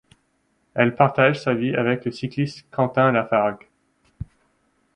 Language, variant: French, Français de métropole